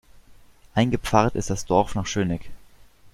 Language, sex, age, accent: German, male, under 19, Deutschland Deutsch